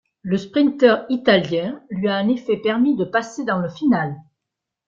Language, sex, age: French, female, 60-69